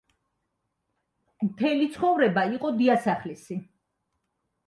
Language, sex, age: Georgian, female, 60-69